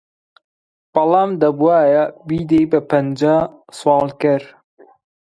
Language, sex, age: Central Kurdish, male, 19-29